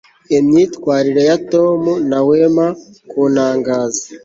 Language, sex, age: Kinyarwanda, male, 19-29